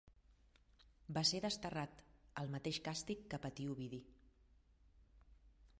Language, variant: Catalan, Central